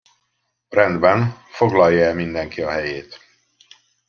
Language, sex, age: Hungarian, male, 50-59